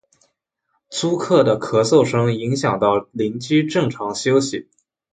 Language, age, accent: Chinese, 19-29, 出生地：江苏省